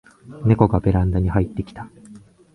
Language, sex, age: Japanese, male, 19-29